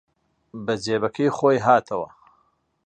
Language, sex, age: Central Kurdish, male, 40-49